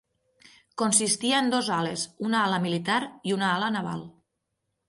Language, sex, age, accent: Catalan, female, 30-39, Ebrenc